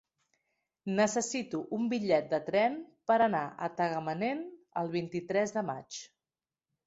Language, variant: Catalan, Central